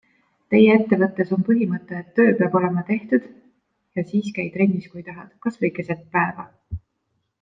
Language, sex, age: Estonian, female, 30-39